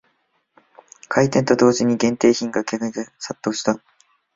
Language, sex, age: Japanese, male, 19-29